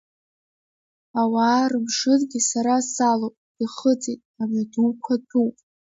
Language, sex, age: Abkhazian, female, under 19